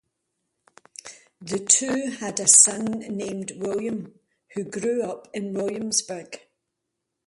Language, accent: English, Scottish English